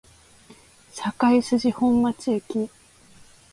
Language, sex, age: Japanese, female, 19-29